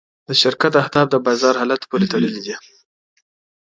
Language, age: Pashto, 19-29